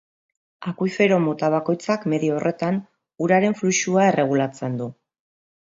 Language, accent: Basque, Mendebalekoa (Araba, Bizkaia, Gipuzkoako mendebaleko herri batzuk)